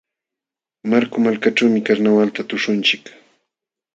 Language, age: Jauja Wanca Quechua, 40-49